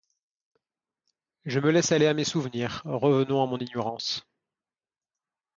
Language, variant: French, Français de métropole